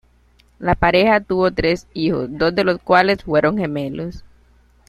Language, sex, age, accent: Spanish, female, 19-29, Caribe: Cuba, Venezuela, Puerto Rico, República Dominicana, Panamá, Colombia caribeña, México caribeño, Costa del golfo de México